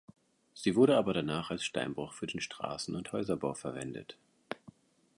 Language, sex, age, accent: German, male, 40-49, Deutschland Deutsch